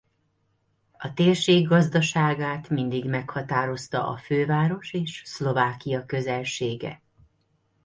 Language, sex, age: Hungarian, female, 40-49